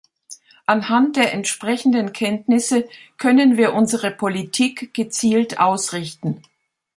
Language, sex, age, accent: German, female, 70-79, Deutschland Deutsch